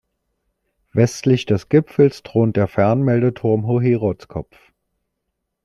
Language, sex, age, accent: German, male, 40-49, Deutschland Deutsch